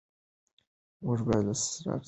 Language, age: Pashto, under 19